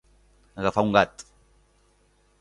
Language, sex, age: Catalan, male, 30-39